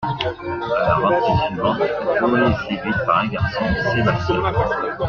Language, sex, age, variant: French, male, 40-49, Français de métropole